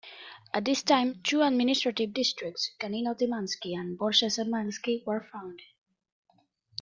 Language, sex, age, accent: English, female, 19-29, United States English